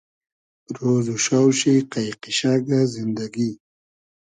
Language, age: Hazaragi, 19-29